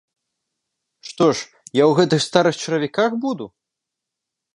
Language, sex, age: Belarusian, male, 19-29